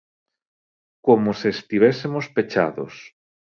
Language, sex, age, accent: Galician, male, 30-39, Normativo (estándar)